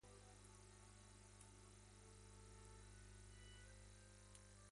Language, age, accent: Spanish, 40-49, España: Centro-Sur peninsular (Madrid, Toledo, Castilla-La Mancha)